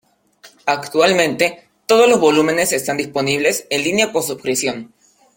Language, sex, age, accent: Spanish, male, under 19, Andino-Pacífico: Colombia, Perú, Ecuador, oeste de Bolivia y Venezuela andina